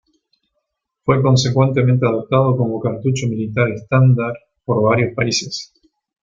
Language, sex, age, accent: Spanish, male, 30-39, Rioplatense: Argentina, Uruguay, este de Bolivia, Paraguay